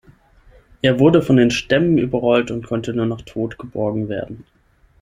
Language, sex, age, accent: German, male, 19-29, Deutschland Deutsch